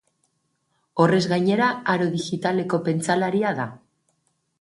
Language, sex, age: Basque, female, 40-49